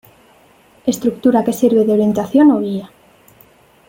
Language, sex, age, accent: Spanish, female, 19-29, España: Centro-Sur peninsular (Madrid, Toledo, Castilla-La Mancha)